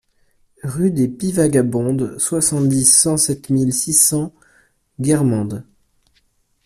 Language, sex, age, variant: French, male, 19-29, Français de métropole